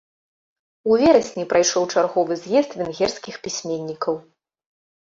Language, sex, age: Belarusian, female, 40-49